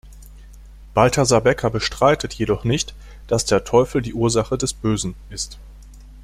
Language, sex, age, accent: German, male, 40-49, Deutschland Deutsch